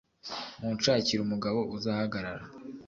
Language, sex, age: Kinyarwanda, male, 19-29